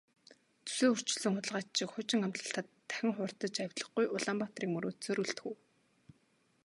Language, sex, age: Mongolian, female, 19-29